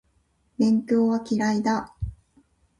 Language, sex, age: Japanese, female, 50-59